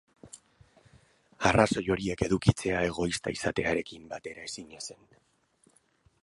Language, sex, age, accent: Basque, male, 40-49, Mendebalekoa (Araba, Bizkaia, Gipuzkoako mendebaleko herri batzuk)